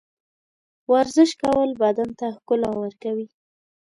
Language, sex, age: Pashto, female, 19-29